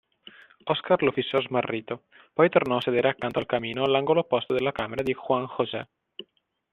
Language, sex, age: Italian, male, 19-29